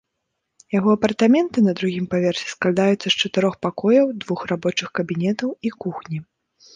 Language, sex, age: Belarusian, female, 19-29